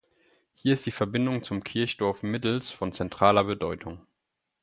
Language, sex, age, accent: German, male, 30-39, Deutschland Deutsch